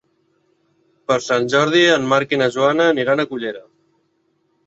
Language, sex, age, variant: Catalan, male, 30-39, Central